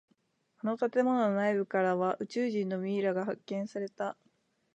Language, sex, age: Japanese, female, 19-29